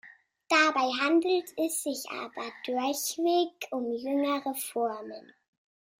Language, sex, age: German, male, 30-39